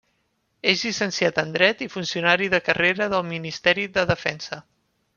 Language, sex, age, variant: Catalan, male, 19-29, Central